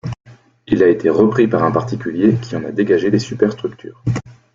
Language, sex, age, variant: French, male, 30-39, Français de métropole